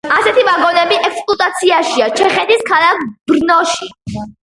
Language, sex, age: Georgian, female, under 19